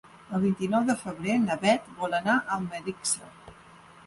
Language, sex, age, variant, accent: Catalan, female, 50-59, Nord-Occidental, Empordanès